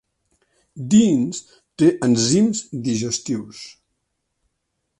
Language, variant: Catalan, Central